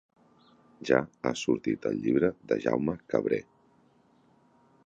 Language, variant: Catalan, Nord-Occidental